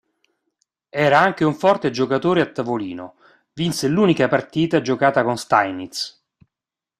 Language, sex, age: Italian, male, 50-59